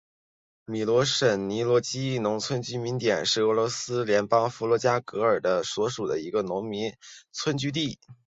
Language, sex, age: Chinese, male, 19-29